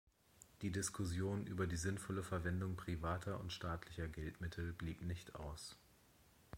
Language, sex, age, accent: German, male, 30-39, Deutschland Deutsch